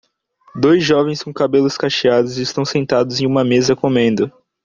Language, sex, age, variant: Portuguese, male, 19-29, Portuguese (Brasil)